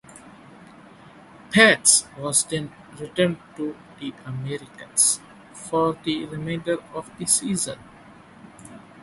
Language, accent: English, India and South Asia (India, Pakistan, Sri Lanka)